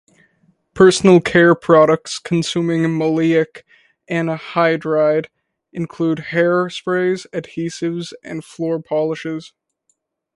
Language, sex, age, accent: English, male, 19-29, Canadian English